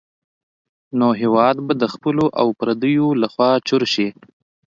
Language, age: Pashto, 19-29